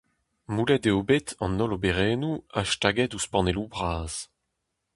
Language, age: Breton, 30-39